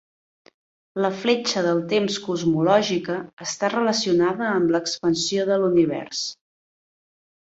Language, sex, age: Catalan, female, 30-39